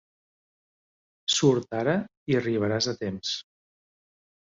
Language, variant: Catalan, Central